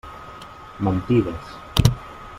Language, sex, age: Catalan, male, 19-29